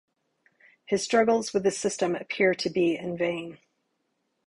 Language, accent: English, United States English